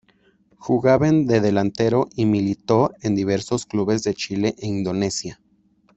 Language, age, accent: Spanish, under 19, México